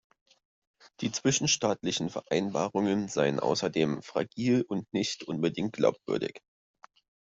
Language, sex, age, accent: German, male, 19-29, Deutschland Deutsch